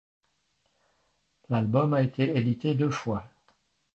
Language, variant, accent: French, Français d'Europe, Français de Suisse